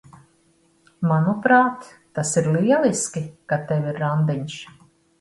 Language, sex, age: Latvian, female, 50-59